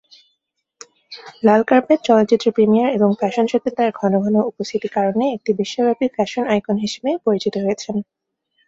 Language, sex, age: Bengali, female, 19-29